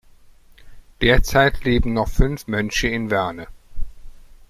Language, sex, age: German, male, 50-59